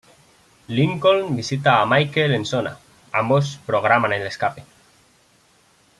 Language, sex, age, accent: Spanish, male, 19-29, España: Centro-Sur peninsular (Madrid, Toledo, Castilla-La Mancha)